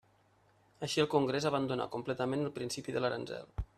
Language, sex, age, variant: Catalan, male, 30-39, Nord-Occidental